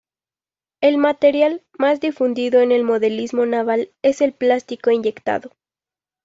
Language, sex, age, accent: Spanish, female, 19-29, México